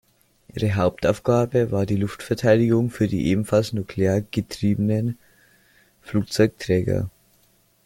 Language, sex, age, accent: German, male, 90+, Österreichisches Deutsch